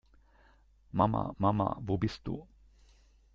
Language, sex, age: German, male, 60-69